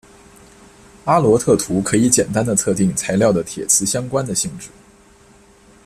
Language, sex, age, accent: Chinese, male, 19-29, 出生地：河南省